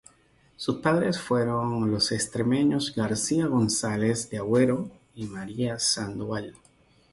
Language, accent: Spanish, Caribe: Cuba, Venezuela, Puerto Rico, República Dominicana, Panamá, Colombia caribeña, México caribeño, Costa del golfo de México